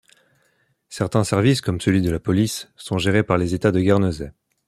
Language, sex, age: French, male, 19-29